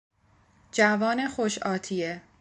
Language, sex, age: Persian, female, 19-29